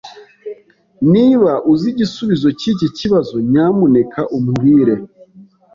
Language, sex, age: Kinyarwanda, male, 19-29